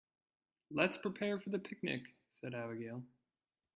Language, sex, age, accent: English, male, 19-29, United States English